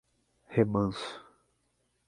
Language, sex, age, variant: Portuguese, male, 30-39, Portuguese (Brasil)